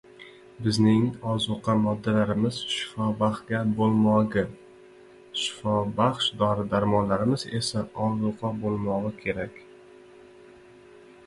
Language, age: Uzbek, 19-29